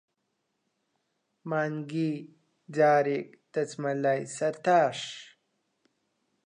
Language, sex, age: Central Kurdish, male, 19-29